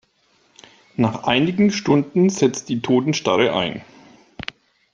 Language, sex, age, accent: German, male, 40-49, Deutschland Deutsch